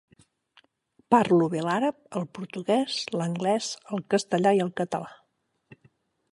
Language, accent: Catalan, central; nord-occidental